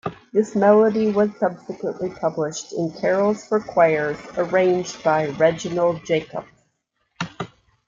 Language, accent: English, United States English